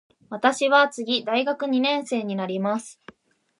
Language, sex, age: Japanese, female, 19-29